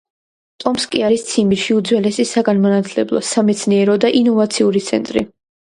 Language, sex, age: Georgian, female, under 19